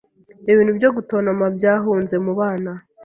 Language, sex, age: Kinyarwanda, female, 19-29